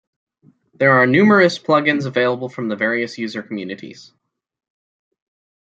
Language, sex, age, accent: English, male, under 19, United States English